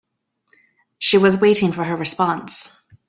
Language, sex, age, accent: English, female, 30-39, United States English